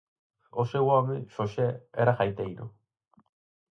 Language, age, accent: Galician, 19-29, Atlántico (seseo e gheada)